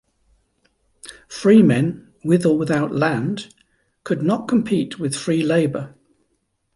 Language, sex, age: English, male, 50-59